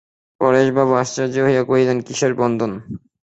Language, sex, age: Bengali, male, 19-29